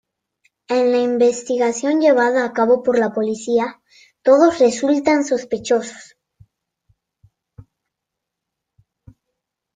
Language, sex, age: Spanish, female, under 19